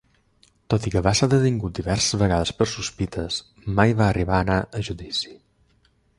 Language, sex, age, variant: Catalan, male, 30-39, Balear